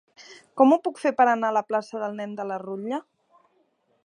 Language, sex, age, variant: Catalan, female, 30-39, Central